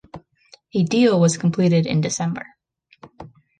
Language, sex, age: English, female, 19-29